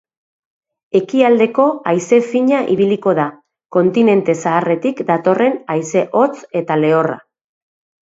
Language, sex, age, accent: Basque, female, 40-49, Mendebalekoa (Araba, Bizkaia, Gipuzkoako mendebaleko herri batzuk)